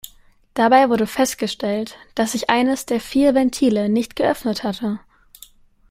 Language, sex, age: German, female, under 19